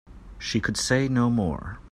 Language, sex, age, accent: English, male, 30-39, United States English